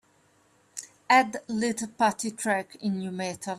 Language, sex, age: English, female, 40-49